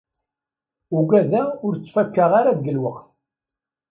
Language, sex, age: Kabyle, male, 70-79